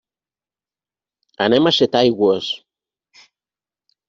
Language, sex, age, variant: Catalan, male, 50-59, Central